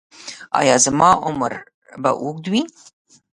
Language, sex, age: Pashto, female, 50-59